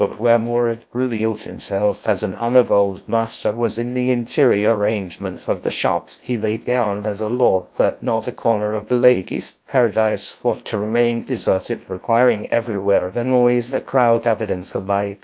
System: TTS, GlowTTS